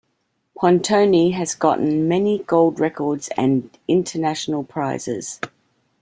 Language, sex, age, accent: English, female, 60-69, United States English